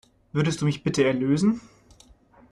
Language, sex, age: German, male, 19-29